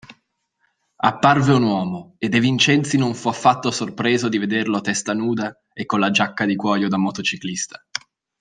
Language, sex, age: Italian, male, 30-39